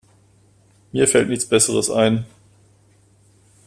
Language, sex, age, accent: German, male, 30-39, Deutschland Deutsch